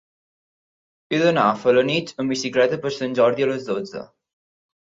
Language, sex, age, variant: Catalan, male, under 19, Central